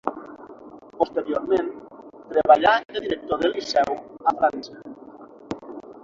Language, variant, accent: Catalan, Nord-Occidental, nord-occidental; Lleida